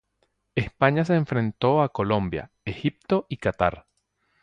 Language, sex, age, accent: Spanish, male, 40-49, Caribe: Cuba, Venezuela, Puerto Rico, República Dominicana, Panamá, Colombia caribeña, México caribeño, Costa del golfo de México